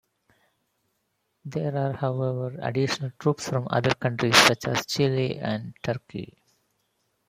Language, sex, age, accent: English, male, 40-49, India and South Asia (India, Pakistan, Sri Lanka)